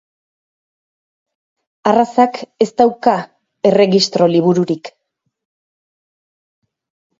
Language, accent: Basque, Erdialdekoa edo Nafarra (Gipuzkoa, Nafarroa)